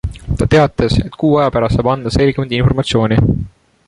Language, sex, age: Estonian, male, 19-29